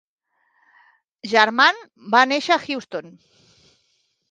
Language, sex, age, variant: Catalan, female, 50-59, Central